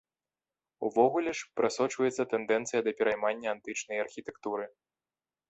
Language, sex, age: Belarusian, male, 19-29